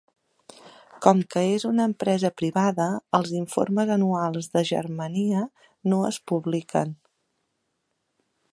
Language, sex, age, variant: Catalan, female, 40-49, Central